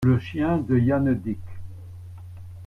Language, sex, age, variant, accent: French, male, 70-79, Français d'Europe, Français de Belgique